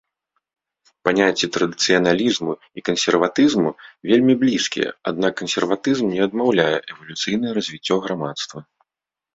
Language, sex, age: Belarusian, male, 30-39